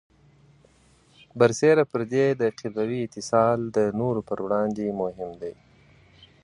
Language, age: Pashto, 30-39